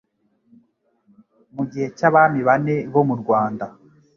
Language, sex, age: Kinyarwanda, male, 19-29